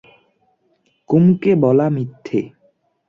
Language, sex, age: Bengali, male, under 19